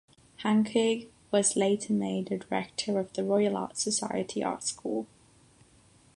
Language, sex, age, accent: English, female, 19-29, United States English; England English